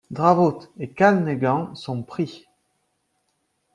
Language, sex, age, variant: French, male, 30-39, Français de métropole